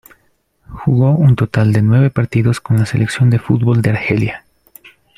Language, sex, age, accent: Spanish, male, 30-39, Andino-Pacífico: Colombia, Perú, Ecuador, oeste de Bolivia y Venezuela andina